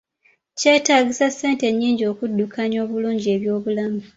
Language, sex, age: Ganda, female, 19-29